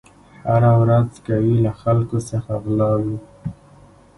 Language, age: Pashto, 19-29